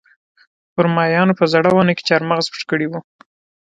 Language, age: Pashto, 19-29